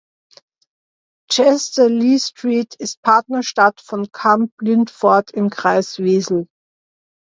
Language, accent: German, Österreichisches Deutsch